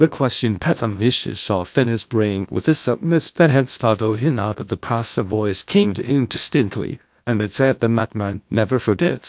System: TTS, GlowTTS